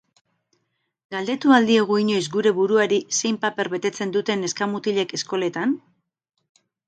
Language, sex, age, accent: Basque, female, 50-59, Mendebalekoa (Araba, Bizkaia, Gipuzkoako mendebaleko herri batzuk)